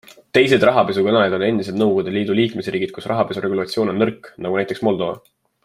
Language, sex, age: Estonian, male, 19-29